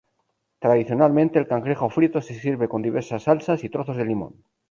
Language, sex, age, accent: Spanish, male, 30-39, España: Norte peninsular (Asturias, Castilla y León, Cantabria, País Vasco, Navarra, Aragón, La Rioja, Guadalajara, Cuenca)